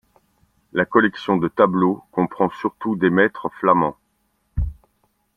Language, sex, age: French, male, 50-59